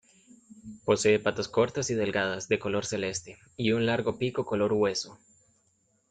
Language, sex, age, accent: Spanish, male, 19-29, América central